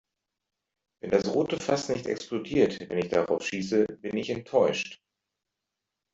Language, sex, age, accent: German, male, 40-49, Deutschland Deutsch